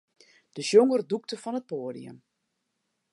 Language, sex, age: Western Frisian, female, 40-49